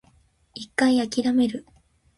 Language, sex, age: Japanese, female, 19-29